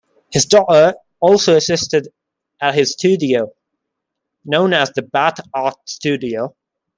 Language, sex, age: English, male, 19-29